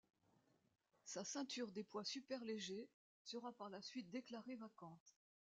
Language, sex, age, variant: French, female, 70-79, Français de métropole